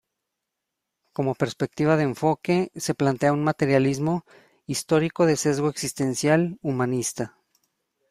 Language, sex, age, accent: Spanish, male, 30-39, México